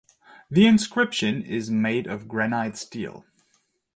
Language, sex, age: English, male, 50-59